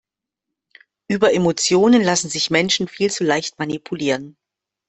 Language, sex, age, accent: German, female, 50-59, Deutschland Deutsch